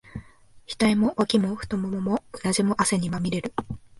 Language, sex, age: Japanese, female, 19-29